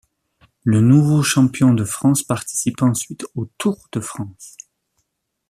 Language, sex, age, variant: French, male, 40-49, Français de métropole